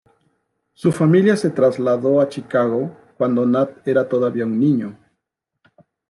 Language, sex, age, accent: Spanish, male, 50-59, México